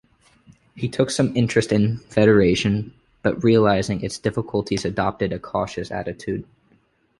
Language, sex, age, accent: English, male, 19-29, United States English